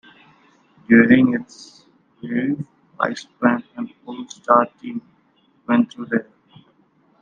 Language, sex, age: English, male, 19-29